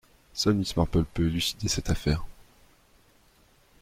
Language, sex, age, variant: French, male, 19-29, Français de métropole